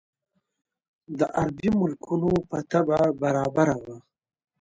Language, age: Pashto, 19-29